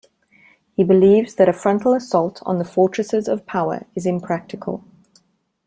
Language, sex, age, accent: English, female, 30-39, Southern African (South Africa, Zimbabwe, Namibia)